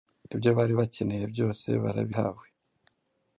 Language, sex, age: Kinyarwanda, male, 19-29